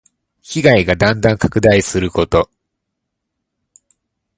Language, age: Japanese, 19-29